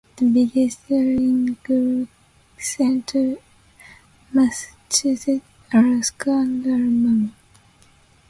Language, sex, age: English, female, 19-29